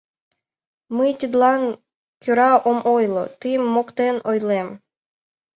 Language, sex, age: Mari, female, under 19